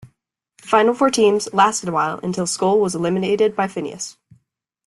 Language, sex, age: English, female, under 19